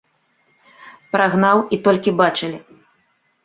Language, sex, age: Belarusian, female, 30-39